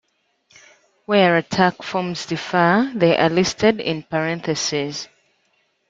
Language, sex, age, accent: English, female, 19-29, England English